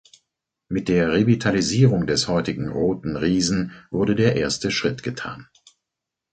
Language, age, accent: German, 50-59, Deutschland Deutsch